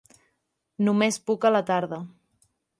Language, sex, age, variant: Catalan, female, 19-29, Central